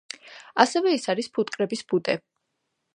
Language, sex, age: Georgian, female, 19-29